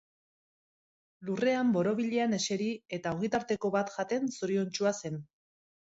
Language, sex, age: Basque, female, 40-49